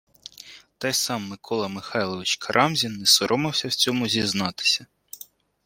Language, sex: Ukrainian, male